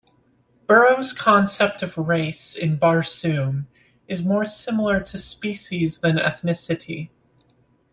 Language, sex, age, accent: English, female, 30-39, United States English